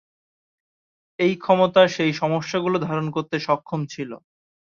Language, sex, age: Bengali, male, 19-29